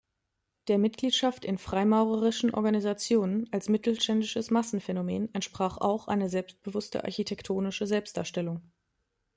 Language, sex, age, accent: German, female, 30-39, Deutschland Deutsch